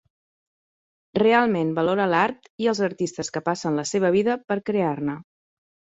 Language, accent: Catalan, gironí